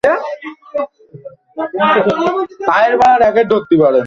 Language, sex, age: Bengali, male, under 19